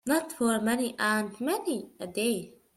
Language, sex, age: English, female, 40-49